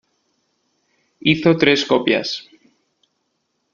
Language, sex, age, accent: Spanish, male, 30-39, España: Norte peninsular (Asturias, Castilla y León, Cantabria, País Vasco, Navarra, Aragón, La Rioja, Guadalajara, Cuenca)